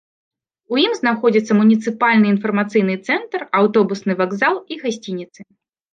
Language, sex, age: Belarusian, female, 30-39